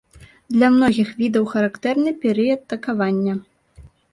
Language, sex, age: Belarusian, female, 19-29